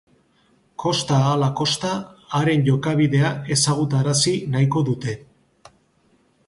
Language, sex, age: Basque, male, 50-59